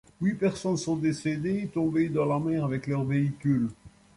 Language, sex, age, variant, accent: French, male, 70-79, Français d'Europe, Français de Belgique